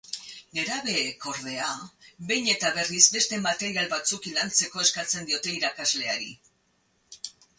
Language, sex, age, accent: Basque, female, 60-69, Erdialdekoa edo Nafarra (Gipuzkoa, Nafarroa)